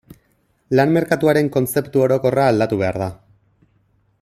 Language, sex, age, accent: Basque, male, 30-39, Erdialdekoa edo Nafarra (Gipuzkoa, Nafarroa)